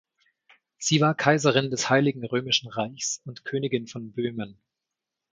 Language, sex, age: German, male, 40-49